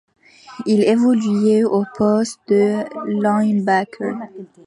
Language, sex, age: French, female, 19-29